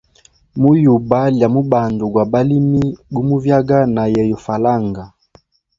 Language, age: Hemba, 19-29